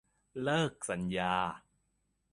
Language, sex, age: Thai, male, 19-29